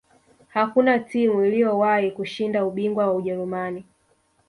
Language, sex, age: Swahili, female, 19-29